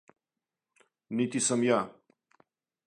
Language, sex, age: Serbian, male, 50-59